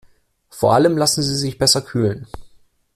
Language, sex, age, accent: German, male, 19-29, Deutschland Deutsch